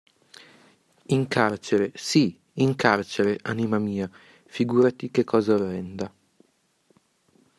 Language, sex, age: Italian, male, under 19